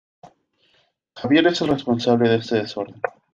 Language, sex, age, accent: Spanish, male, 19-29, Andino-Pacífico: Colombia, Perú, Ecuador, oeste de Bolivia y Venezuela andina